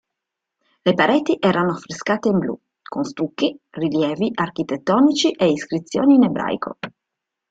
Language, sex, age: Italian, female, 40-49